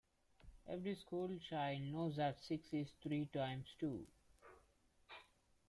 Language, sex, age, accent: English, male, under 19, India and South Asia (India, Pakistan, Sri Lanka)